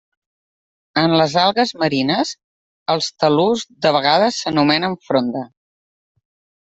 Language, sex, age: Catalan, female, 40-49